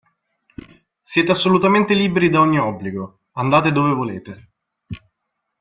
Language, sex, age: Italian, male, 19-29